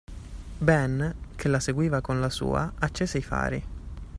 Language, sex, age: Italian, male, 19-29